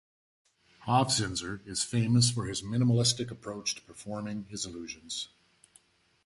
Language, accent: English, Canadian English